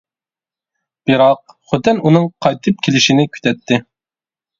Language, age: Uyghur, 19-29